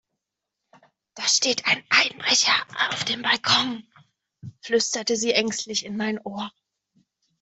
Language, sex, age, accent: German, female, 30-39, Deutschland Deutsch